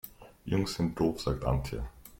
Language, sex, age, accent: German, male, 19-29, Österreichisches Deutsch